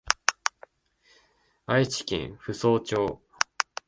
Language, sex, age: Japanese, male, 19-29